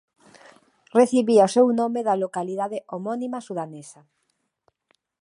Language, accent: Galician, Normativo (estándar)